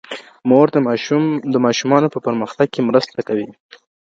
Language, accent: Pashto, کندهاری لهجه